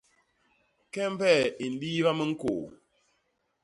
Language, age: Basaa, 40-49